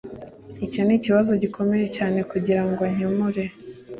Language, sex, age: Kinyarwanda, female, 19-29